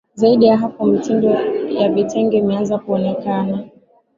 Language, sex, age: Swahili, female, 19-29